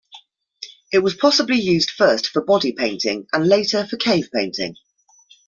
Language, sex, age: English, female, 30-39